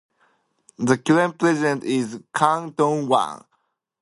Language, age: English, 19-29